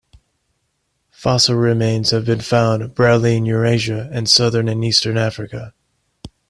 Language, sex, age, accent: English, male, 19-29, England English